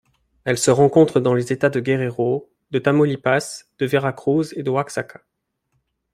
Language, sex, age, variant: French, male, 30-39, Français de métropole